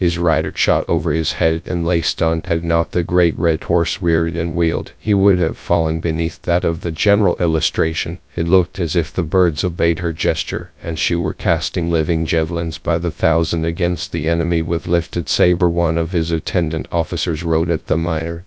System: TTS, GradTTS